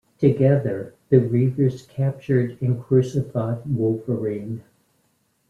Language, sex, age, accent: English, male, 50-59, United States English